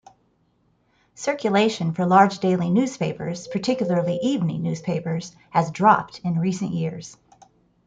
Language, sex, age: English, female, 50-59